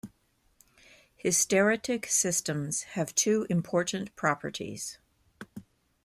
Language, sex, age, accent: English, female, 50-59, United States English